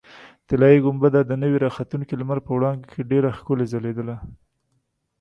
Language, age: Pashto, 30-39